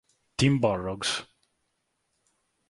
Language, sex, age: Italian, male, 19-29